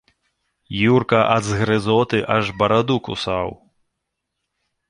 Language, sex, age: Belarusian, male, 30-39